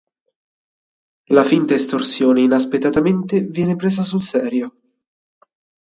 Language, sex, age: Italian, male, 19-29